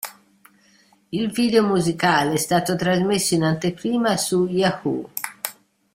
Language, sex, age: Italian, female, 60-69